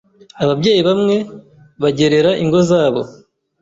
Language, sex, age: Kinyarwanda, male, 30-39